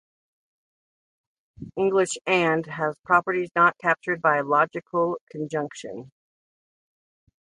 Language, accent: English, United States English